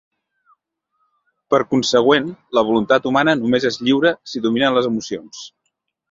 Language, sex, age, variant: Catalan, male, 30-39, Central